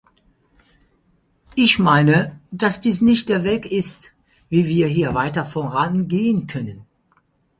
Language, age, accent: German, 50-59, Deutschland Deutsch